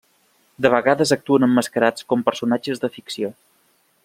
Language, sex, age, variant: Catalan, male, 30-39, Central